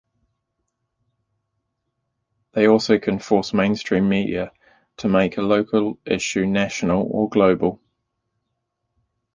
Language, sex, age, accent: English, male, 30-39, New Zealand English